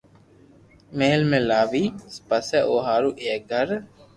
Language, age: Loarki, under 19